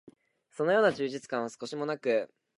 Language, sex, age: Japanese, male, 19-29